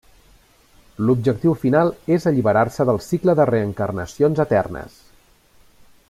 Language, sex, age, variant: Catalan, male, 40-49, Central